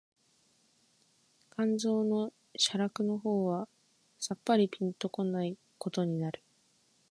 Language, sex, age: Japanese, female, 19-29